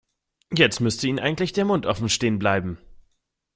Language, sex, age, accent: German, male, 19-29, Deutschland Deutsch